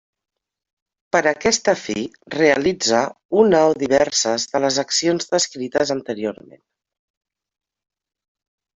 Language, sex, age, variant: Catalan, female, 40-49, Central